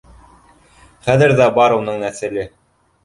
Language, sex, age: Bashkir, male, 19-29